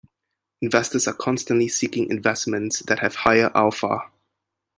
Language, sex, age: English, male, 30-39